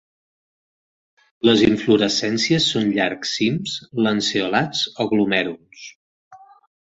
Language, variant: Catalan, Central